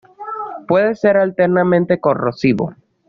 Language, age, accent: Spanish, 50-59, Caribe: Cuba, Venezuela, Puerto Rico, República Dominicana, Panamá, Colombia caribeña, México caribeño, Costa del golfo de México